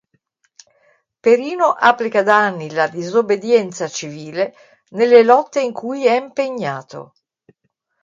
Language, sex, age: Italian, female, 60-69